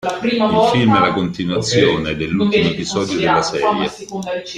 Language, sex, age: Italian, male, 50-59